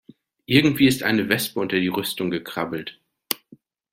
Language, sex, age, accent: German, male, 40-49, Deutschland Deutsch